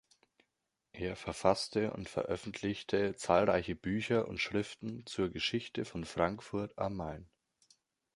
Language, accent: German, Deutschland Deutsch